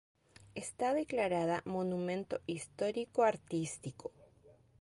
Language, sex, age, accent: Spanish, female, 30-39, Chileno: Chile, Cuyo